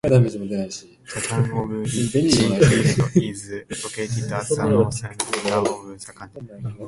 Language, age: English, 19-29